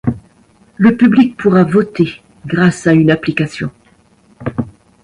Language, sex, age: French, female, 60-69